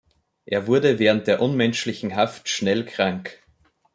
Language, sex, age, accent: German, male, 30-39, Österreichisches Deutsch